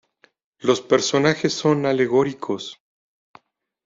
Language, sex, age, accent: Spanish, male, 40-49, México